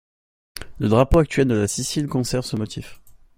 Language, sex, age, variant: French, male, under 19, Français de métropole